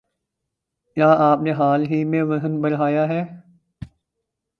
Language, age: Urdu, 19-29